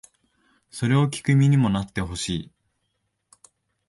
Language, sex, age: Japanese, male, 19-29